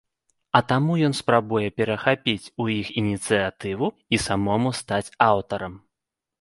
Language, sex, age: Belarusian, male, 30-39